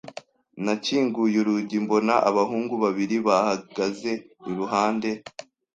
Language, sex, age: Kinyarwanda, male, under 19